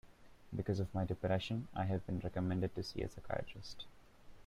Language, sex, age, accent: English, male, 19-29, India and South Asia (India, Pakistan, Sri Lanka)